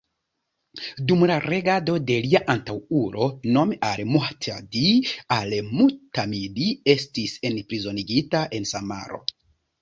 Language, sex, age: Esperanto, male, 19-29